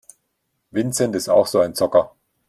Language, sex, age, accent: German, male, 40-49, Deutschland Deutsch